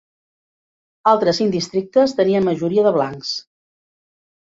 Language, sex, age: Catalan, female, 50-59